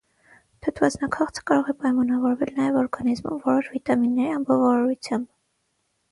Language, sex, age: Armenian, female, under 19